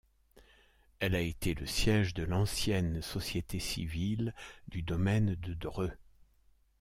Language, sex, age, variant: French, male, 60-69, Français de métropole